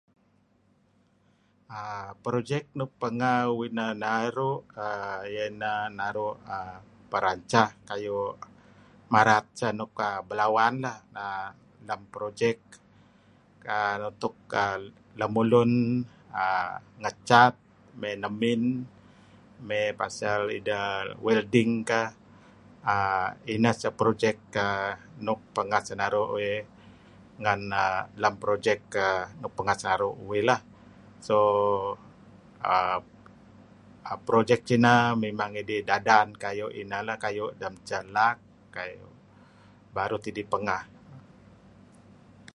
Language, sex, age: Kelabit, male, 60-69